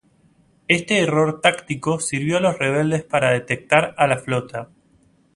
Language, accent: Spanish, Rioplatense: Argentina, Uruguay, este de Bolivia, Paraguay